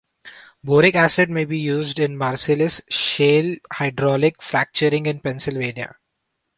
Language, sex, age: English, male, 19-29